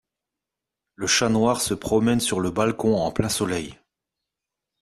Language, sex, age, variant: French, male, 40-49, Français de métropole